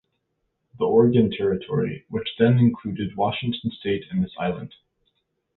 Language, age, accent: English, 19-29, Canadian English